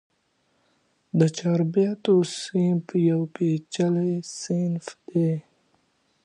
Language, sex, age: Pashto, male, under 19